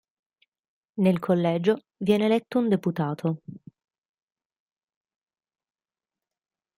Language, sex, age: Italian, female, 19-29